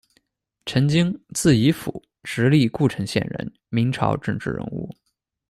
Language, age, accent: Chinese, 19-29, 出生地：四川省